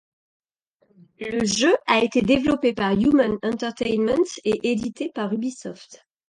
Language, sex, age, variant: French, female, 40-49, Français de métropole